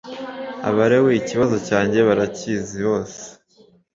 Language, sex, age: Kinyarwanda, female, 19-29